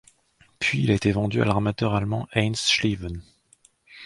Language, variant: French, Français de métropole